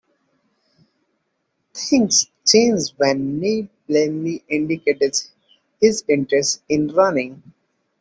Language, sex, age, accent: English, male, 30-39, India and South Asia (India, Pakistan, Sri Lanka)